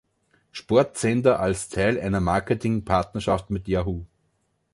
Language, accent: German, Österreichisches Deutsch